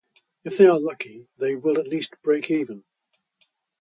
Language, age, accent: English, 80-89, England English